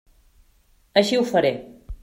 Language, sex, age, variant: Catalan, female, 40-49, Central